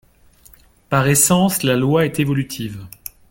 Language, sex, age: French, male, 40-49